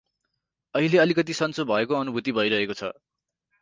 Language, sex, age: Nepali, male, 19-29